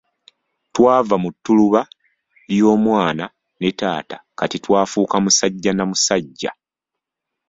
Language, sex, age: Ganda, male, 30-39